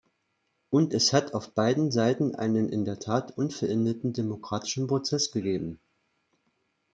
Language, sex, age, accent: German, male, 40-49, Deutschland Deutsch